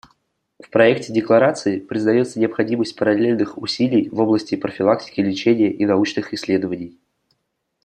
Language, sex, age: Russian, male, under 19